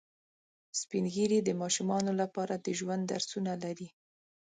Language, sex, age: Pashto, female, 19-29